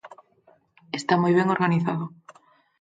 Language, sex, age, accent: Galician, female, 19-29, Normativo (estándar)